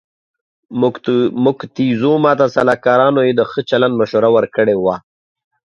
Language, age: Pashto, 30-39